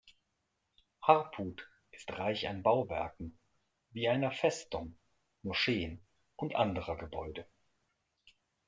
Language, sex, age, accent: German, male, 40-49, Deutschland Deutsch